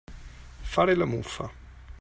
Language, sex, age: Italian, male, 30-39